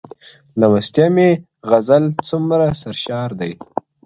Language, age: Pashto, under 19